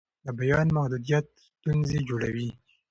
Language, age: Pashto, 19-29